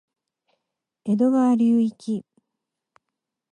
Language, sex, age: Japanese, female, 50-59